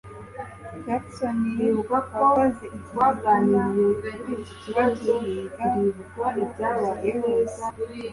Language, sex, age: Kinyarwanda, male, 30-39